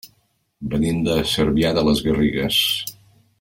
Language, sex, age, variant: Catalan, male, 50-59, Central